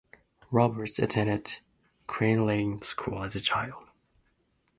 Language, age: English, 19-29